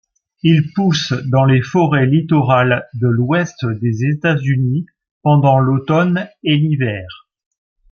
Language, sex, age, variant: French, male, 40-49, Français de métropole